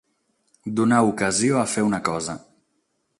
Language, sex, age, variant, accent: Catalan, male, 30-39, Central, central